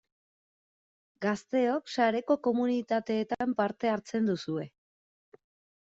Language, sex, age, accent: Basque, female, 30-39, Erdialdekoa edo Nafarra (Gipuzkoa, Nafarroa)